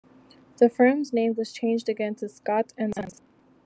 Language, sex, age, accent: English, female, 19-29, United States English